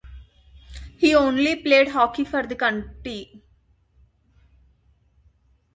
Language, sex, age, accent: English, female, 30-39, India and South Asia (India, Pakistan, Sri Lanka)